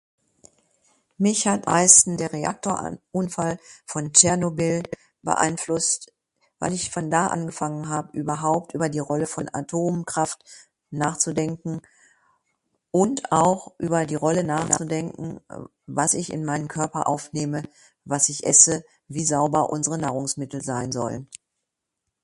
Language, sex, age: German, female, 60-69